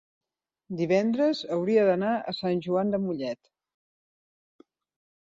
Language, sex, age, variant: Catalan, female, 40-49, Central